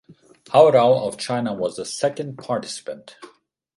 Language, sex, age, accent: English, male, 40-49, India and South Asia (India, Pakistan, Sri Lanka)